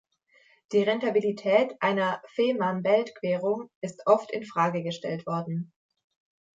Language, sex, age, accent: German, female, 19-29, Deutschland Deutsch